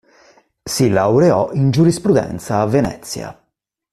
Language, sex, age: Italian, male, 30-39